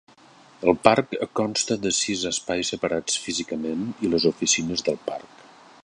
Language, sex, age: Catalan, male, 50-59